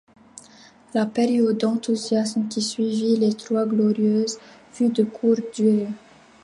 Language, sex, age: French, female, 19-29